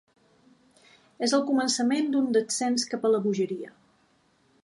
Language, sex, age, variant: Catalan, female, 40-49, Balear